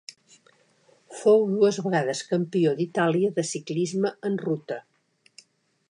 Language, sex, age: Catalan, female, 70-79